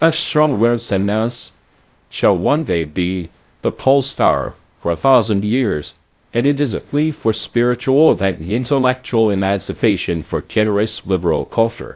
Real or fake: fake